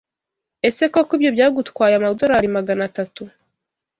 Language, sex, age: Kinyarwanda, female, 19-29